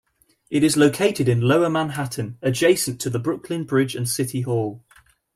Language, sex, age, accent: English, male, 19-29, England English